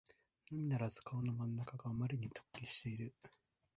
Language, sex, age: Japanese, male, 19-29